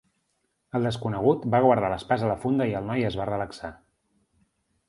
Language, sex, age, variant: Catalan, male, 40-49, Central